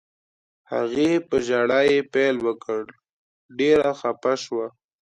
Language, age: Pashto, under 19